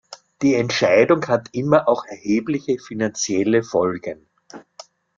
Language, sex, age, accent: German, male, 70-79, Österreichisches Deutsch